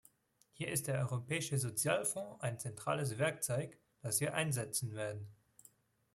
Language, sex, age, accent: German, male, 19-29, Schweizerdeutsch